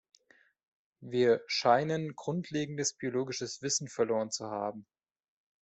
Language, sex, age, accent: German, male, 30-39, Deutschland Deutsch